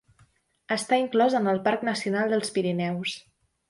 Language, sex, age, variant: Catalan, female, 19-29, Central